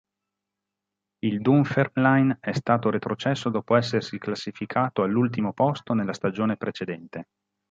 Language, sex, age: Italian, male, 50-59